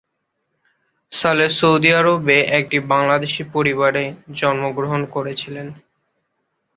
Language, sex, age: Bengali, male, 19-29